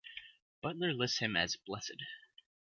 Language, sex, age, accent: English, male, 30-39, United States English